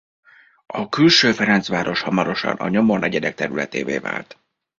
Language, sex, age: Hungarian, male, 30-39